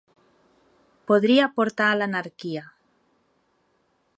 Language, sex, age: Catalan, female, 30-39